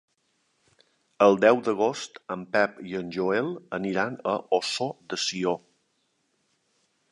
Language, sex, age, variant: Catalan, male, 60-69, Balear